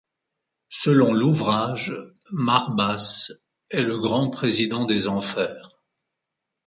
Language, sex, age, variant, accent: French, male, 60-69, Français d'Europe, Français de Suisse